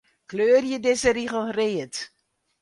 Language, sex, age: Western Frisian, female, 60-69